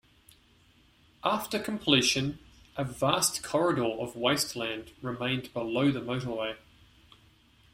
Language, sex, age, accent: English, male, 30-39, Australian English